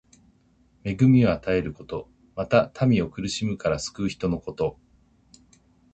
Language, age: Japanese, 40-49